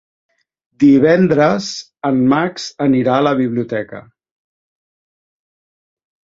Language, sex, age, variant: Catalan, male, 50-59, Central